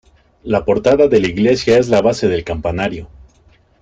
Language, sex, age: Spanish, male, 30-39